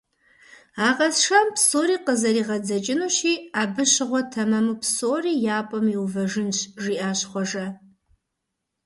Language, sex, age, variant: Kabardian, female, 40-49, Адыгэбзэ (Къэбэрдей, Кирил, Урысей)